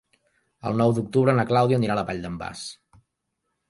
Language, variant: Catalan, Central